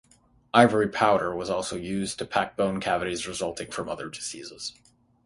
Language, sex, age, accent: English, male, 30-39, United States English; Canadian English